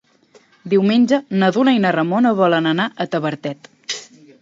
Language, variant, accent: Catalan, Central, central